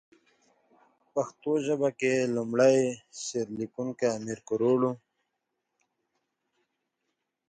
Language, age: English, 19-29